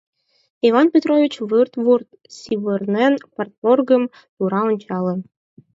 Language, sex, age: Mari, female, under 19